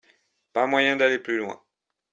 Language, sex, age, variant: French, male, 19-29, Français de métropole